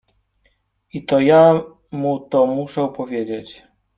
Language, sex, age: Polish, male, 30-39